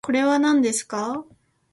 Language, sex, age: Japanese, female, 19-29